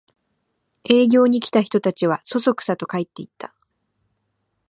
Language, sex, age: Japanese, female, 19-29